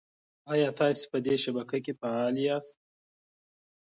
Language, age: Pashto, 30-39